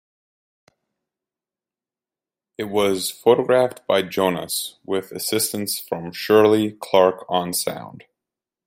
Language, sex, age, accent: English, male, 30-39, United States English